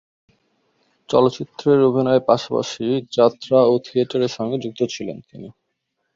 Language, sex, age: Bengali, male, 19-29